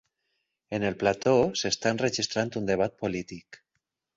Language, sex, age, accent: Catalan, male, 40-49, valencià